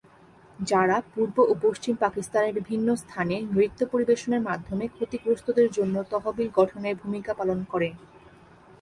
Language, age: Bengali, 19-29